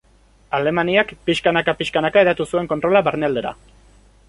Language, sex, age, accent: Basque, male, 19-29, Erdialdekoa edo Nafarra (Gipuzkoa, Nafarroa)